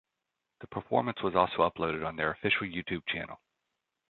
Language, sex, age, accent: English, male, 30-39, United States English